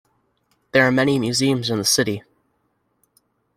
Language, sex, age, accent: English, male, under 19, United States English